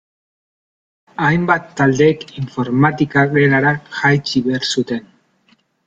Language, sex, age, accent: Basque, male, 30-39, Mendebalekoa (Araba, Bizkaia, Gipuzkoako mendebaleko herri batzuk)